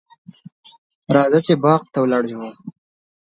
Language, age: Pashto, 19-29